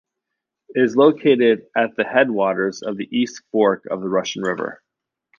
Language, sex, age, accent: English, male, 40-49, Canadian English